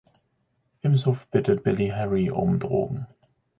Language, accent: German, Deutschland Deutsch